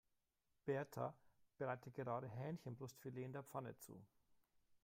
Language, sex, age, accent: German, male, 30-39, Deutschland Deutsch